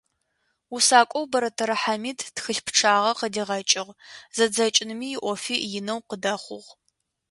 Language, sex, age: Adyghe, female, 19-29